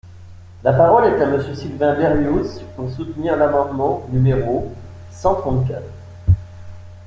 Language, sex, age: French, male, 50-59